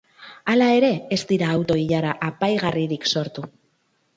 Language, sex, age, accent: Basque, female, 30-39, Mendebalekoa (Araba, Bizkaia, Gipuzkoako mendebaleko herri batzuk)